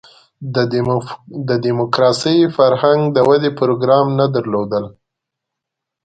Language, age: Pashto, 19-29